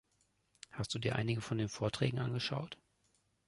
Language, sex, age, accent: German, male, 40-49, Deutschland Deutsch